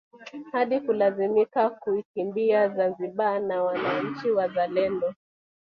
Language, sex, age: Swahili, female, 19-29